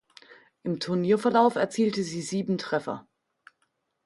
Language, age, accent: German, 40-49, Deutschland Deutsch